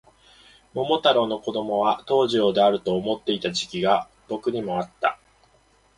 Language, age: Japanese, 19-29